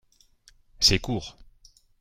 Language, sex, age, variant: French, male, 40-49, Français de métropole